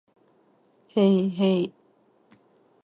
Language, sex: Japanese, female